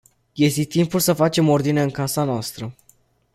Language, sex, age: Romanian, male, under 19